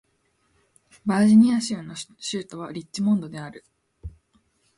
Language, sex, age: Japanese, female, 19-29